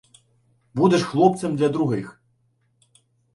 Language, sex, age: Ukrainian, male, 19-29